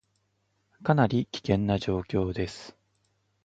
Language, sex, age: Japanese, male, 30-39